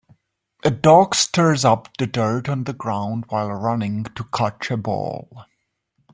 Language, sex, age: English, male, 30-39